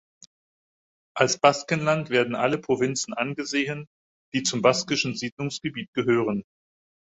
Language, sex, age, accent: German, male, 50-59, Deutschland Deutsch